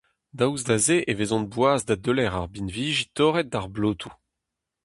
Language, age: Breton, 30-39